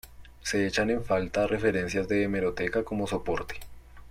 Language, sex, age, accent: Spanish, male, 19-29, Andino-Pacífico: Colombia, Perú, Ecuador, oeste de Bolivia y Venezuela andina